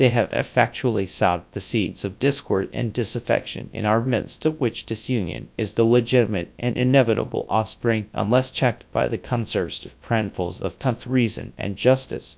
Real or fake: fake